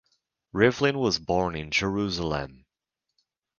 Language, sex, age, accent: English, male, 19-29, United States English